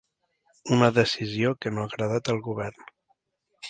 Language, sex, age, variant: Catalan, male, 30-39, Central